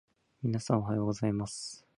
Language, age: Japanese, 19-29